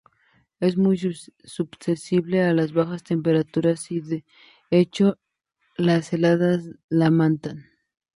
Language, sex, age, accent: Spanish, female, 19-29, México